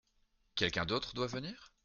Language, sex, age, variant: French, male, 19-29, Français de métropole